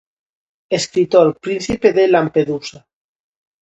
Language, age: Galician, under 19